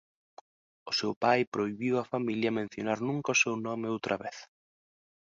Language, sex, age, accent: Galician, male, 19-29, Normativo (estándar)